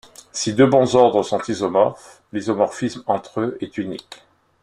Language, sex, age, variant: French, male, 50-59, Français de métropole